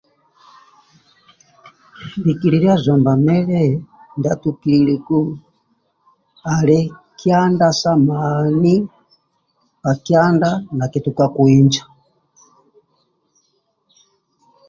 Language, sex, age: Amba (Uganda), male, 60-69